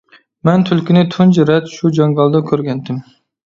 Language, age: Uyghur, 40-49